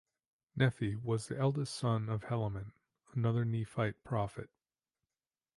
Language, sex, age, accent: English, male, 40-49, United States English